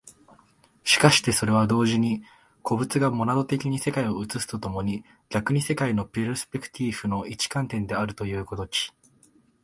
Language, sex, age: Japanese, male, 19-29